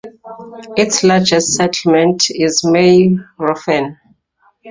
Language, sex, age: English, female, 40-49